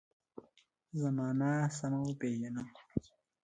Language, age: Pashto, 19-29